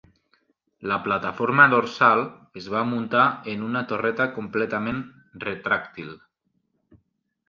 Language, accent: Catalan, Lleidatà